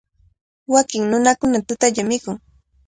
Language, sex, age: Cajatambo North Lima Quechua, female, 30-39